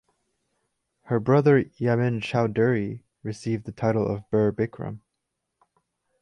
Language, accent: English, United States English